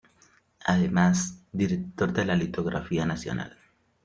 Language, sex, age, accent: Spanish, male, 30-39, Andino-Pacífico: Colombia, Perú, Ecuador, oeste de Bolivia y Venezuela andina